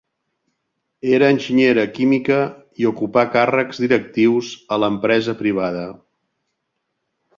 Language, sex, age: Catalan, male, 60-69